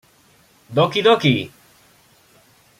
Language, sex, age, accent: Spanish, male, 19-29, España: Centro-Sur peninsular (Madrid, Toledo, Castilla-La Mancha)